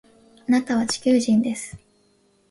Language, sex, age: Japanese, female, 19-29